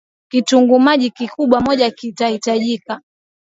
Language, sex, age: Swahili, female, 19-29